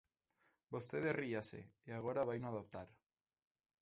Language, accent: Galician, Normativo (estándar)